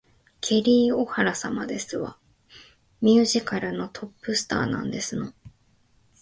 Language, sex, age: Japanese, female, 19-29